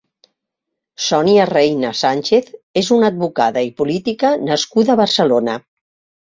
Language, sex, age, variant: Catalan, female, 60-69, Central